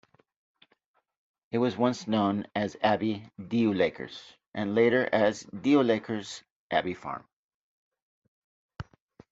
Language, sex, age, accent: English, male, 50-59, United States English